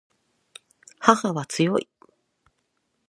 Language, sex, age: Japanese, female, 40-49